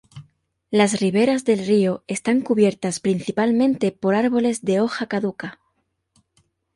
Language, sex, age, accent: Spanish, female, 19-29, España: Sur peninsular (Andalucia, Extremadura, Murcia)